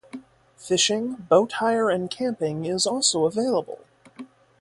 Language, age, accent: English, 19-29, United States English